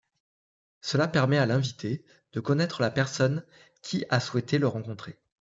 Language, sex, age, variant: French, male, 30-39, Français de métropole